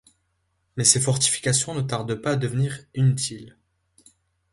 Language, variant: French, Français de métropole